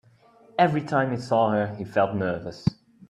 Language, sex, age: English, male, 19-29